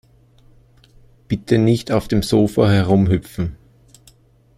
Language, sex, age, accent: German, male, 40-49, Österreichisches Deutsch